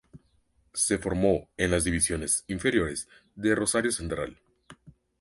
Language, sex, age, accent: Spanish, male, 19-29, México